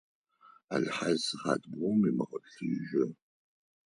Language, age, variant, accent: Adyghe, 40-49, Адыгабзэ (Кирил, пстэумэ зэдыряе), Кıэмгуй (Çemguy)